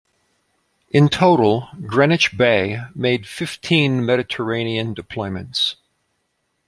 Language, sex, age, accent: English, male, 50-59, United States English